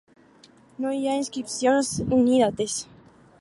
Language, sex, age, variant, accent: Catalan, female, under 19, Alacantí, valencià